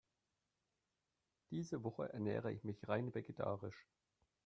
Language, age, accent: German, 40-49, Deutschland Deutsch